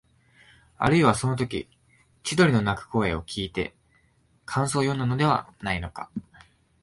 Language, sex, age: Japanese, male, 19-29